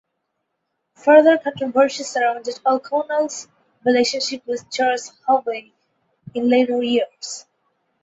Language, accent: English, India and South Asia (India, Pakistan, Sri Lanka); bangladesh